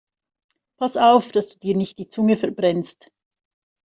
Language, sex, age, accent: German, female, 50-59, Schweizerdeutsch